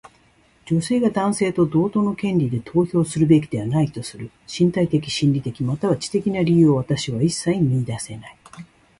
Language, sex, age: Japanese, female, 60-69